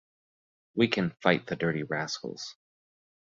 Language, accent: English, United States English